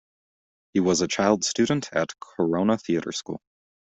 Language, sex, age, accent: English, male, 19-29, United States English